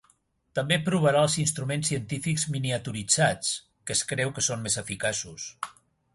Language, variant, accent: Catalan, Central, central